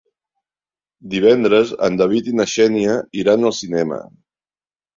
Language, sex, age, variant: Catalan, male, 60-69, Central